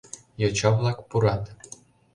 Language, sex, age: Mari, male, 19-29